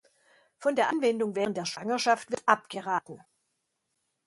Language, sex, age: German, female, 60-69